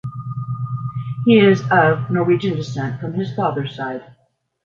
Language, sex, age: English, female, 50-59